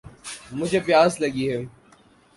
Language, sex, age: Urdu, male, 19-29